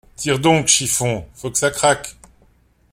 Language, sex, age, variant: French, male, 50-59, Français de métropole